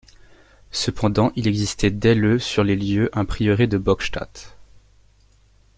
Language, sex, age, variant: French, male, 19-29, Français de métropole